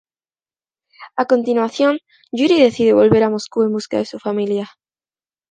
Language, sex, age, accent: Spanish, female, under 19, España: Sur peninsular (Andalucia, Extremadura, Murcia)